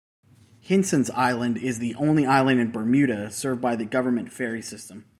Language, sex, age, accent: English, male, 30-39, United States English